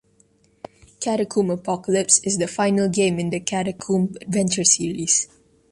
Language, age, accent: English, under 19, United States English